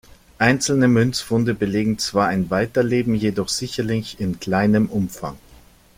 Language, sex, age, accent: German, male, 40-49, Deutschland Deutsch